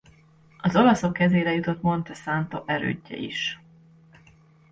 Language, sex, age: Hungarian, female, 40-49